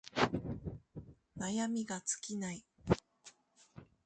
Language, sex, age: Japanese, female, 30-39